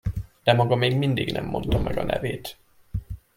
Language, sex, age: Hungarian, male, 19-29